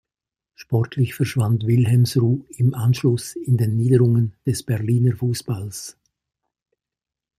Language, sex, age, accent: German, male, 70-79, Schweizerdeutsch